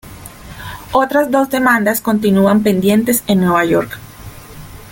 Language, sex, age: Spanish, female, 30-39